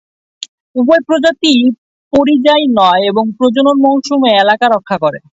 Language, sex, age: Bengali, male, 19-29